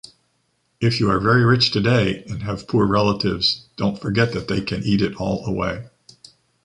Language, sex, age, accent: English, male, 50-59, United States English